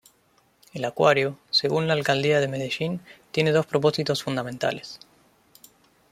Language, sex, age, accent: Spanish, male, 19-29, Rioplatense: Argentina, Uruguay, este de Bolivia, Paraguay